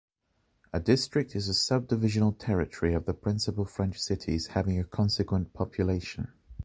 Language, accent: English, England English